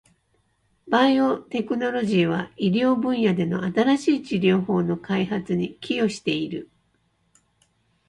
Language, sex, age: Japanese, female, 60-69